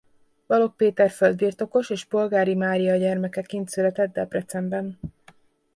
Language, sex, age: Hungarian, female, 19-29